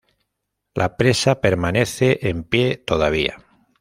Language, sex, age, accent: Spanish, male, 50-59, España: Norte peninsular (Asturias, Castilla y León, Cantabria, País Vasco, Navarra, Aragón, La Rioja, Guadalajara, Cuenca)